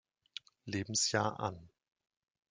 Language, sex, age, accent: German, male, 30-39, Deutschland Deutsch